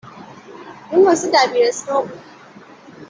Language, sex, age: Persian, female, 19-29